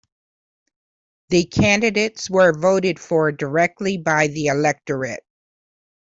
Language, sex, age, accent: English, female, 50-59, United States English